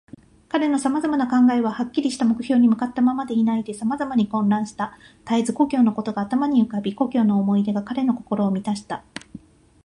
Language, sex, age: Japanese, female, 50-59